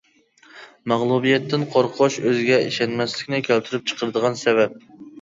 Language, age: Uyghur, 19-29